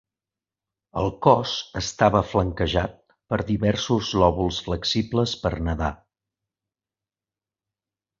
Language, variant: Catalan, Central